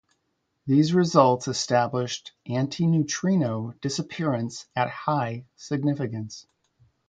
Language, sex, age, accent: English, male, 50-59, United States English